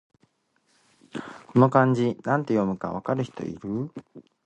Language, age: Japanese, 19-29